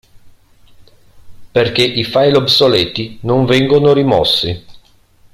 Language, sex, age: Italian, male, 50-59